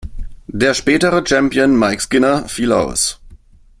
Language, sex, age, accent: German, male, 19-29, Deutschland Deutsch